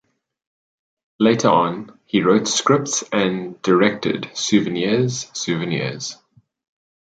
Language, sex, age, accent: English, male, 19-29, Southern African (South Africa, Zimbabwe, Namibia)